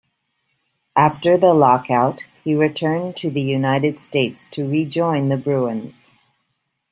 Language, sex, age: English, female, 60-69